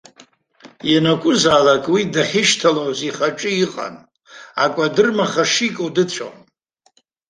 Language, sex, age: Abkhazian, male, 80-89